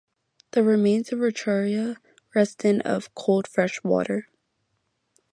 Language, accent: English, United States English